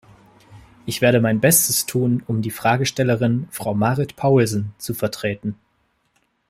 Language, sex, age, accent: German, male, 19-29, Deutschland Deutsch